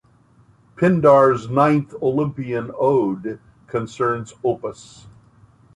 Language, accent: English, United States English